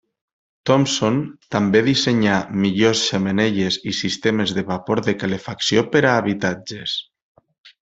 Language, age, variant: Catalan, 30-39, Nord-Occidental